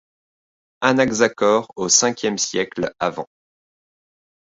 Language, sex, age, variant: French, male, 30-39, Français de métropole